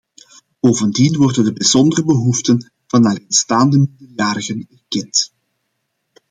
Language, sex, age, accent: Dutch, male, 40-49, Belgisch Nederlands